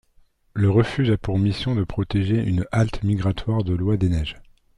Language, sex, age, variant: French, male, 40-49, Français de métropole